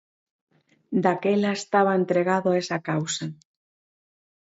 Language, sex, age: Galician, female, 40-49